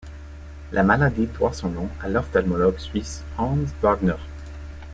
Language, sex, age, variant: French, male, 19-29, Français de métropole